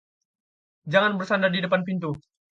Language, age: Indonesian, 19-29